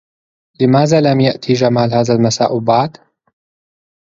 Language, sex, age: Arabic, male, 19-29